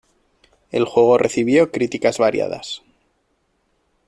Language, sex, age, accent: Spanish, male, 40-49, España: Norte peninsular (Asturias, Castilla y León, Cantabria, País Vasco, Navarra, Aragón, La Rioja, Guadalajara, Cuenca)